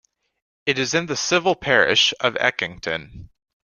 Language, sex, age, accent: English, male, under 19, United States English